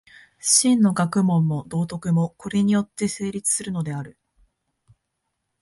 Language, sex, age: Japanese, female, 19-29